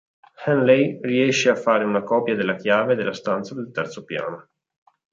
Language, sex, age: Italian, male, 19-29